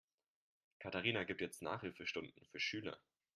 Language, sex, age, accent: German, male, 19-29, Deutschland Deutsch